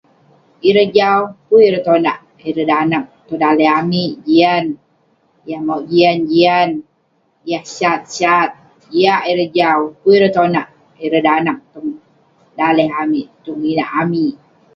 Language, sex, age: Western Penan, female, 30-39